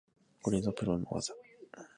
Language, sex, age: Japanese, male, 19-29